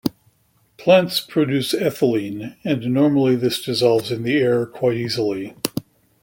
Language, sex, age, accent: English, male, 50-59, United States English